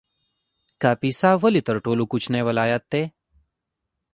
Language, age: Pashto, 19-29